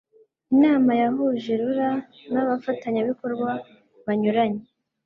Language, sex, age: Kinyarwanda, female, 19-29